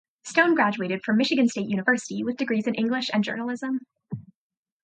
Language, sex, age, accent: English, female, 19-29, United States English